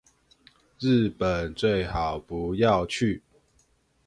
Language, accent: Chinese, 出生地：高雄市